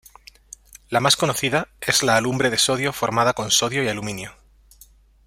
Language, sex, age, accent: Spanish, male, 30-39, España: Centro-Sur peninsular (Madrid, Toledo, Castilla-La Mancha)